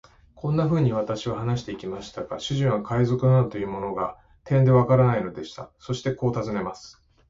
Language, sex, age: Japanese, male, 50-59